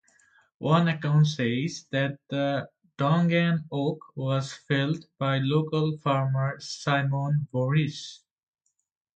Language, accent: English, India and South Asia (India, Pakistan, Sri Lanka)